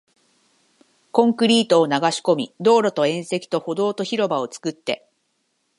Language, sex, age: Japanese, female, 30-39